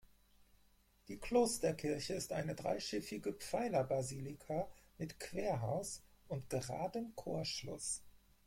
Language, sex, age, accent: German, male, 40-49, Deutschland Deutsch